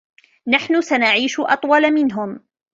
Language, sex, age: Arabic, female, 19-29